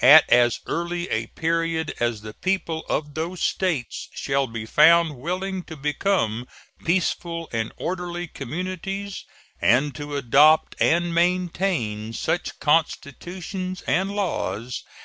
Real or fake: real